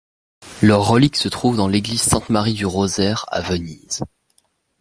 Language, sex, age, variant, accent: French, male, under 19, Français d'Europe, Français de Belgique